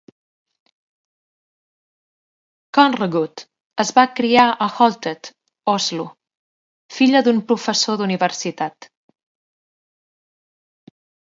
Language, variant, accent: Catalan, Central, central